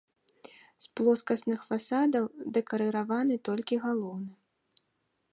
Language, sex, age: Belarusian, female, 19-29